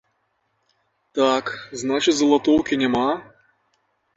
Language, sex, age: Belarusian, male, 40-49